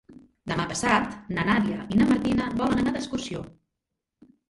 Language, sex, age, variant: Catalan, female, 30-39, Central